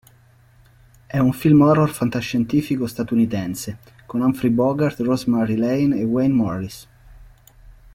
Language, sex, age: Italian, male, 40-49